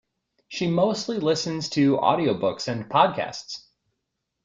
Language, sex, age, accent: English, male, 30-39, United States English